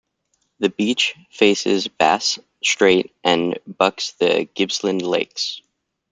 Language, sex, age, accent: English, male, 19-29, United States English